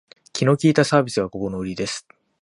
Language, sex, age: Japanese, male, 19-29